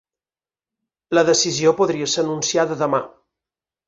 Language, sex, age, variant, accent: Catalan, male, 30-39, Balear, mallorquí